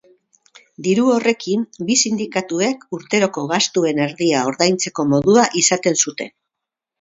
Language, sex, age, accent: Basque, female, 70-79, Mendebalekoa (Araba, Bizkaia, Gipuzkoako mendebaleko herri batzuk)